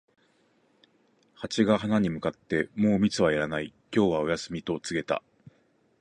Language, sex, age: Japanese, male, 40-49